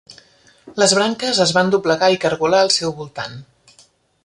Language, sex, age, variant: Catalan, female, 40-49, Central